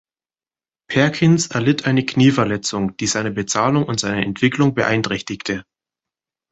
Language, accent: German, Deutschland Deutsch